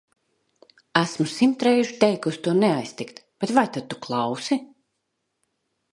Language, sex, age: Latvian, female, 30-39